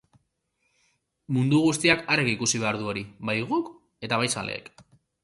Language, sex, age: Basque, male, 19-29